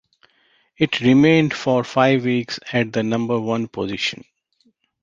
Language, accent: English, India and South Asia (India, Pakistan, Sri Lanka)